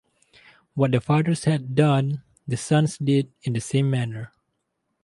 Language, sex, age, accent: English, male, 19-29, Malaysian English